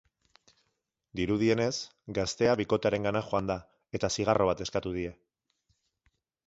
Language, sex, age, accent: Basque, male, 30-39, Mendebalekoa (Araba, Bizkaia, Gipuzkoako mendebaleko herri batzuk)